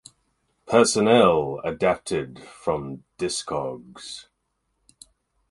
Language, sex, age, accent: English, male, 30-39, England English